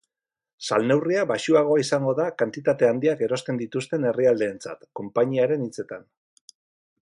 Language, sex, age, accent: Basque, male, 40-49, Mendebalekoa (Araba, Bizkaia, Gipuzkoako mendebaleko herri batzuk)